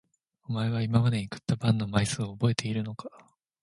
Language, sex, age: Japanese, male, 19-29